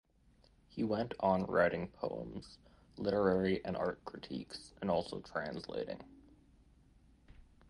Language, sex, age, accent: English, male, 19-29, United States English